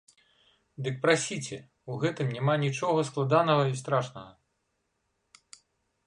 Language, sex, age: Belarusian, male, 50-59